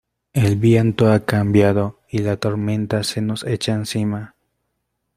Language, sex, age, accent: Spanish, male, 19-29, Andino-Pacífico: Colombia, Perú, Ecuador, oeste de Bolivia y Venezuela andina